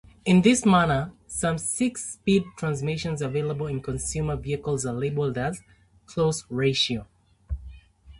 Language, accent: English, United States English